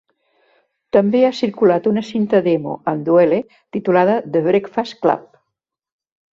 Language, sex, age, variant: Catalan, female, 70-79, Central